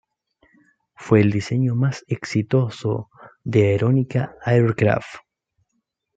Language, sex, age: Spanish, male, 19-29